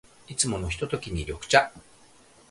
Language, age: Japanese, 40-49